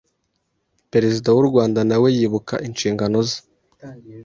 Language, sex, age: Kinyarwanda, male, 30-39